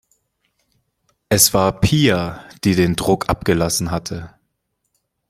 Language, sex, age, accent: German, male, 19-29, Deutschland Deutsch